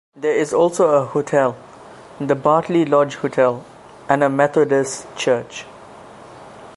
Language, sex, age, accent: English, male, under 19, Southern African (South Africa, Zimbabwe, Namibia)